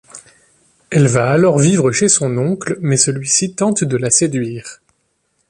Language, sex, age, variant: French, male, 30-39, Français de métropole